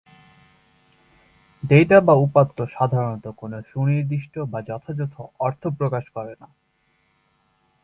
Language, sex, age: Bengali, male, 19-29